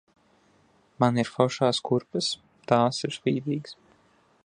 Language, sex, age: Latvian, male, 19-29